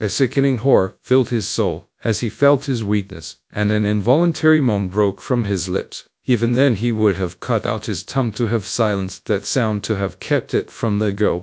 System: TTS, GradTTS